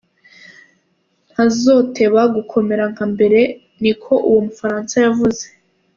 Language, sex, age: Kinyarwanda, female, under 19